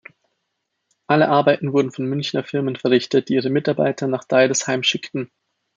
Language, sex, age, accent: German, male, 19-29, Österreichisches Deutsch